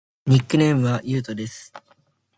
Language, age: Japanese, 19-29